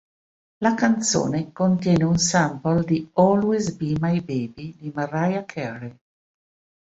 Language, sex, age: Italian, female, 50-59